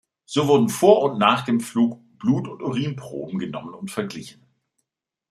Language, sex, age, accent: German, male, 50-59, Deutschland Deutsch